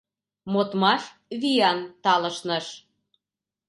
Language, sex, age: Mari, female, 40-49